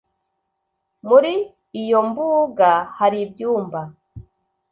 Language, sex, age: Kinyarwanda, female, 19-29